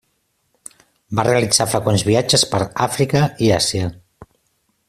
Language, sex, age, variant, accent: Catalan, male, 50-59, Central, central